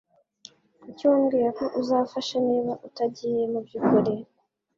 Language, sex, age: Kinyarwanda, female, 19-29